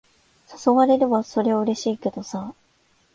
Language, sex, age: Japanese, female, 19-29